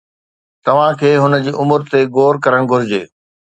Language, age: Sindhi, 40-49